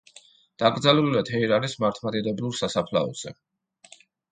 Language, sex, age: Georgian, male, 30-39